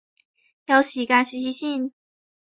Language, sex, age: Cantonese, female, 19-29